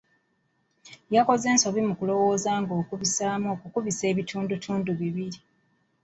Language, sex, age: Ganda, female, 30-39